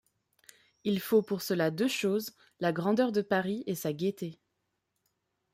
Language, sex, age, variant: French, female, 19-29, Français de métropole